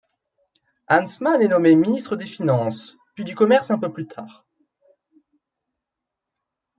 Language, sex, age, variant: French, male, 19-29, Français de métropole